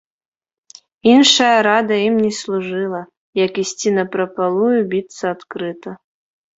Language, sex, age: Belarusian, female, 19-29